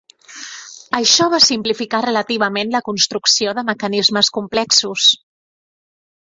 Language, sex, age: Catalan, female, 30-39